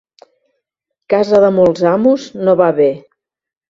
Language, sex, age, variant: Catalan, female, 60-69, Central